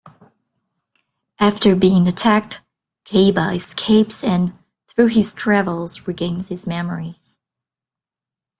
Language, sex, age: English, female, 19-29